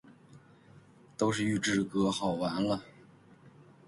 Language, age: Chinese, 30-39